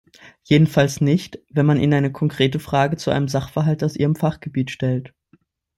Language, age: German, 19-29